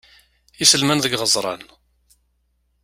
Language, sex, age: Kabyle, male, 40-49